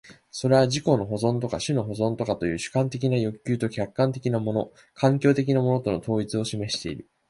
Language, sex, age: Japanese, male, 19-29